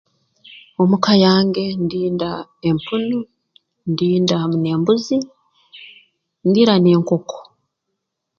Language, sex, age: Tooro, female, 50-59